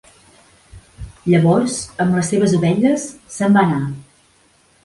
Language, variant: Catalan, Central